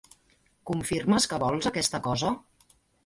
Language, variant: Catalan, Central